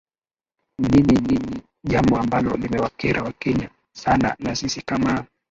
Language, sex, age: Swahili, male, 19-29